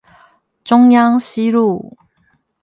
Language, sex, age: Chinese, female, 30-39